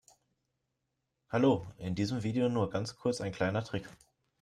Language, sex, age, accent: German, male, 19-29, Deutschland Deutsch